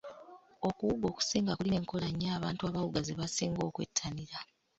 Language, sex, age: Ganda, female, 19-29